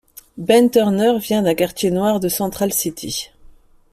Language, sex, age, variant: French, female, 40-49, Français de métropole